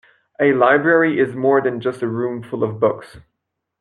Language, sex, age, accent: English, male, 19-29, Canadian English